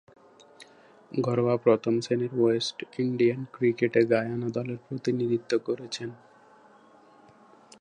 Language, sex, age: Bengali, male, 19-29